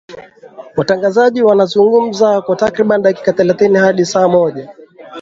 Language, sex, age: Swahili, male, 19-29